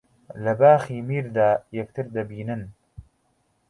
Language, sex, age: Central Kurdish, male, 19-29